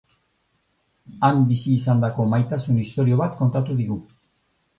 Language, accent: Basque, Mendebalekoa (Araba, Bizkaia, Gipuzkoako mendebaleko herri batzuk)